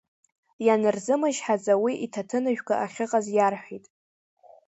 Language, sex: Abkhazian, female